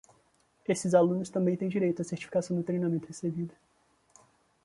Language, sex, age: Portuguese, male, 19-29